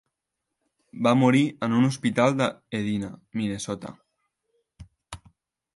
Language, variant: Catalan, Central